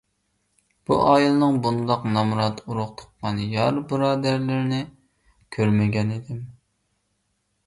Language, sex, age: Uyghur, male, 30-39